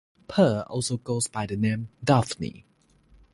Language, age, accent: English, 19-29, United States English; Malaysian English